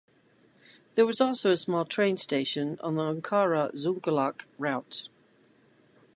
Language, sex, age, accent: English, female, 50-59, United States English